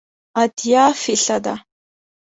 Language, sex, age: Pashto, female, 19-29